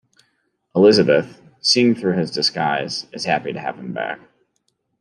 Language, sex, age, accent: English, male, 30-39, United States English